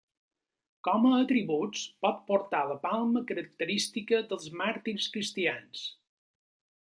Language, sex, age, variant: Catalan, male, 40-49, Balear